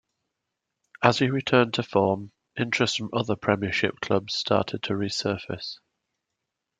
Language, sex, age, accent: English, male, 40-49, England English